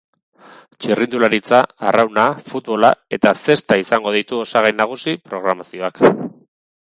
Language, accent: Basque, Erdialdekoa edo Nafarra (Gipuzkoa, Nafarroa)